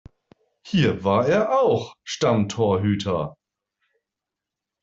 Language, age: German, 40-49